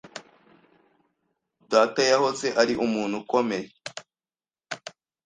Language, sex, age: Kinyarwanda, male, 19-29